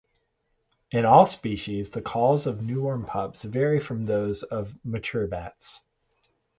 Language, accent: English, United States English